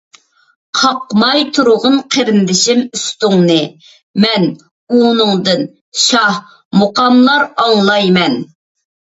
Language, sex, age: Uyghur, female, 19-29